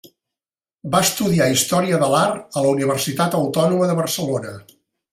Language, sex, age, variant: Catalan, male, 60-69, Central